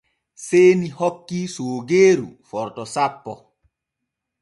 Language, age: Borgu Fulfulde, 30-39